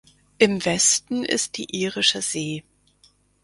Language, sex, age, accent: German, female, 30-39, Deutschland Deutsch